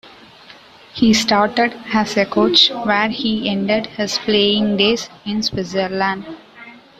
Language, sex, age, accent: English, female, 19-29, United States English